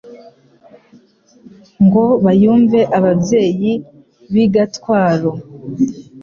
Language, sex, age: Kinyarwanda, female, under 19